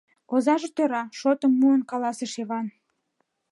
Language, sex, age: Mari, female, 19-29